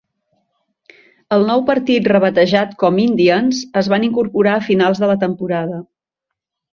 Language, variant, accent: Catalan, Central, central